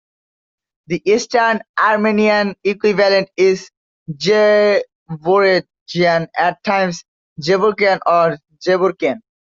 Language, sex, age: English, male, under 19